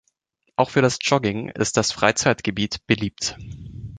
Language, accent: German, Deutschland Deutsch